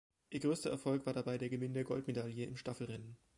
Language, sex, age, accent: German, male, 30-39, Deutschland Deutsch